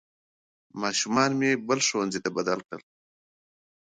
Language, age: Pashto, 40-49